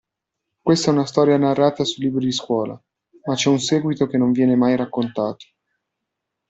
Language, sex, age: Italian, male, 30-39